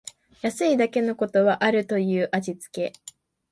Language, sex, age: Japanese, female, 19-29